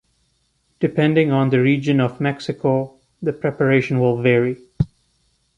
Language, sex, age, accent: English, male, 30-39, India and South Asia (India, Pakistan, Sri Lanka)